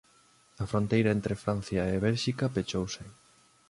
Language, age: Galician, 30-39